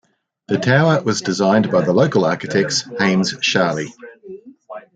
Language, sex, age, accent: English, male, 50-59, Australian English